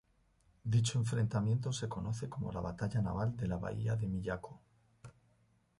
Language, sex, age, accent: Spanish, male, 40-49, España: Centro-Sur peninsular (Madrid, Toledo, Castilla-La Mancha)